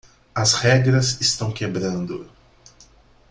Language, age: Portuguese, 30-39